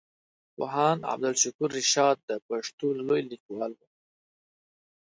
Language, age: Pashto, 19-29